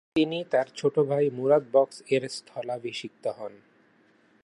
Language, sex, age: Bengali, male, 30-39